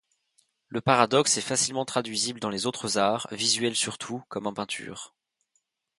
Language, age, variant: French, 19-29, Français de métropole